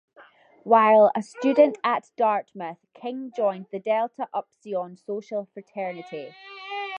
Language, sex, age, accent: English, female, 19-29, Scottish English